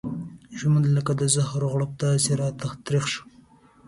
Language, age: Pashto, 19-29